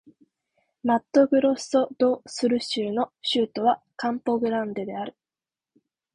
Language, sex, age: Japanese, female, under 19